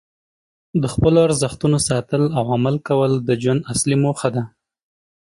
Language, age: Pashto, 19-29